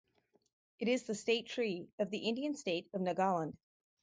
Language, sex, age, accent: English, female, 50-59, United States English